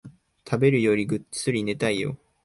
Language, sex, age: Japanese, male, 19-29